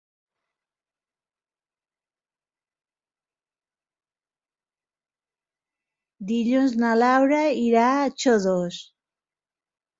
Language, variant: Catalan, Balear